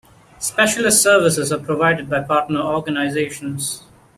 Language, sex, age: English, male, 19-29